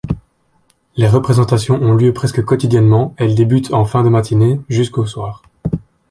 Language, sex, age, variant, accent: French, male, 19-29, Français d'Europe, Français de Belgique